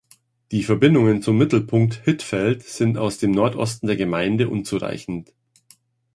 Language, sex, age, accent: German, male, 50-59, Deutschland Deutsch